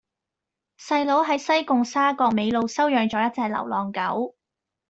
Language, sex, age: Cantonese, female, 19-29